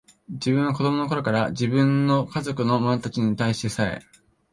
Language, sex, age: Japanese, male, 19-29